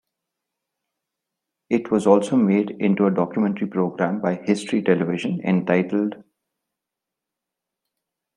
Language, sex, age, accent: English, male, 30-39, India and South Asia (India, Pakistan, Sri Lanka)